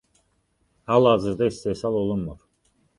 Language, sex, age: Azerbaijani, male, 30-39